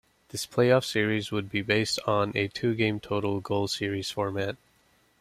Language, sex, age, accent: English, male, 19-29, United States English